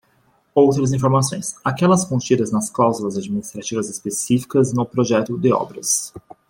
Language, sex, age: Portuguese, male, 19-29